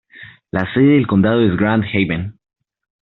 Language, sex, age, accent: Spanish, male, 19-29, Andino-Pacífico: Colombia, Perú, Ecuador, oeste de Bolivia y Venezuela andina